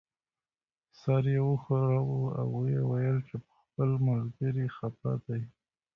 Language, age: Pashto, 19-29